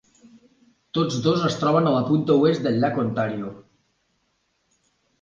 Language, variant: Catalan, Central